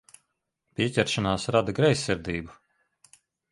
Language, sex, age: Latvian, male, 40-49